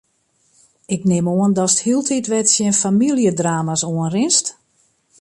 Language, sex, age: Western Frisian, female, 50-59